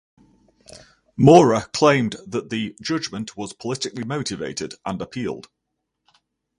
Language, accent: English, England English